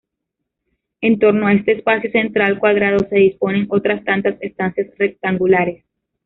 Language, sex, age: Spanish, female, 19-29